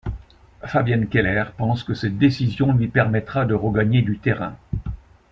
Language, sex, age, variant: French, male, 60-69, Français de métropole